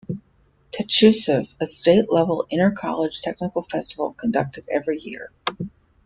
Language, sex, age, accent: English, female, 60-69, United States English